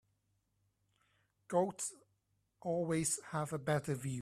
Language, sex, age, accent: English, male, 30-39, Hong Kong English